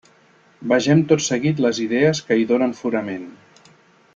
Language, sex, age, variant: Catalan, male, 50-59, Central